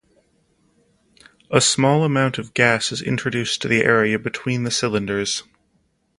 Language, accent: English, Canadian English